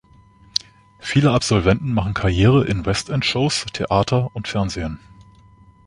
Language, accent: German, Deutschland Deutsch